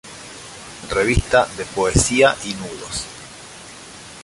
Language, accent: Spanish, Rioplatense: Argentina, Uruguay, este de Bolivia, Paraguay